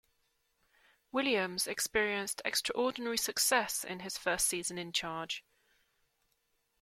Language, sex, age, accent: English, female, 40-49, England English